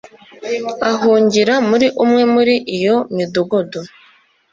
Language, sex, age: Kinyarwanda, female, 19-29